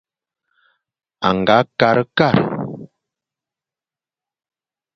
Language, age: Fang, 40-49